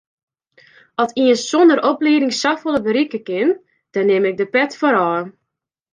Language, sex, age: Western Frisian, female, 19-29